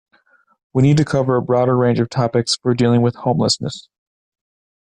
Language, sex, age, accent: English, male, 19-29, United States English